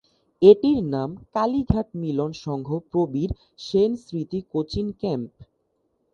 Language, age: Bengali, 19-29